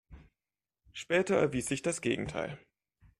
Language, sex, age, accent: German, male, 19-29, Deutschland Deutsch